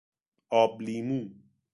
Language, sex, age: Persian, male, 30-39